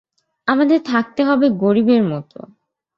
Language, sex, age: Bengali, female, 19-29